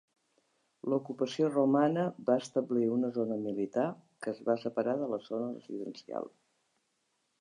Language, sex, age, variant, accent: Catalan, female, 60-69, Balear, mallorquí